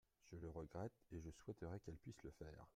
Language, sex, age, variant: French, male, 40-49, Français de métropole